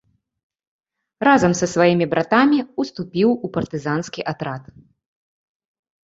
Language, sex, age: Belarusian, female, 30-39